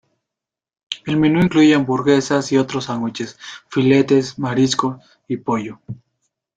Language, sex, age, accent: Spanish, male, 19-29, México